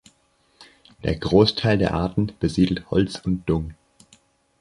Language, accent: German, Deutschland Deutsch